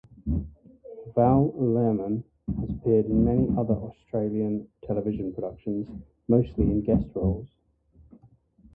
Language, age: English, 40-49